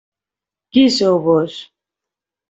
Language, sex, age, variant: Catalan, female, 30-39, Central